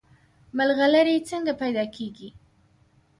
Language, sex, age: Pashto, female, under 19